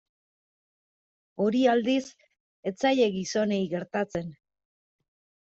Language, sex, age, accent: Basque, female, 30-39, Erdialdekoa edo Nafarra (Gipuzkoa, Nafarroa)